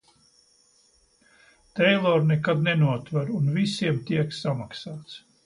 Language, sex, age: Latvian, male, 70-79